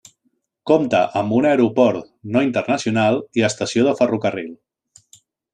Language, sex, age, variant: Catalan, male, 30-39, Central